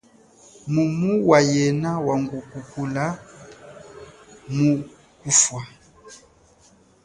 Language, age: Chokwe, 40-49